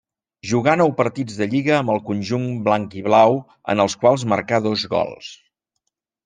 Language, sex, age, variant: Catalan, male, 50-59, Central